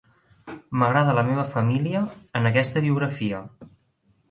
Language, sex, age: Catalan, male, 19-29